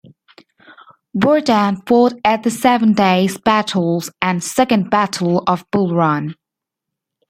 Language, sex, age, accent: English, female, 19-29, England English